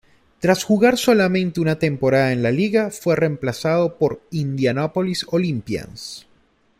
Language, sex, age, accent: Spanish, male, 30-39, Caribe: Cuba, Venezuela, Puerto Rico, República Dominicana, Panamá, Colombia caribeña, México caribeño, Costa del golfo de México